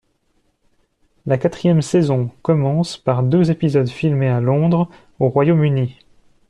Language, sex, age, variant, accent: French, male, 40-49, Français d'Europe, Français de Suisse